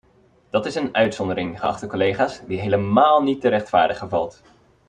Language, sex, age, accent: Dutch, male, 19-29, Nederlands Nederlands